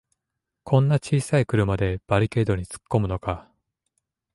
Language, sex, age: Japanese, male, 30-39